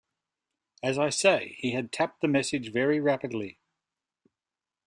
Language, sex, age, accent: English, male, 50-59, Australian English